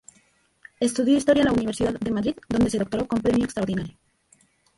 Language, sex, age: Spanish, female, 30-39